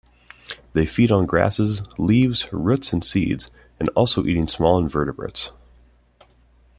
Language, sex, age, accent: English, male, 19-29, United States English